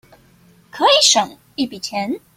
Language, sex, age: Chinese, female, 19-29